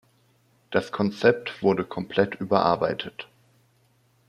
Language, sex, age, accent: German, male, under 19, Deutschland Deutsch